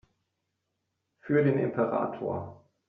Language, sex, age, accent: German, male, 30-39, Deutschland Deutsch